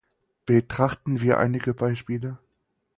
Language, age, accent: German, 19-29, Deutschland Deutsch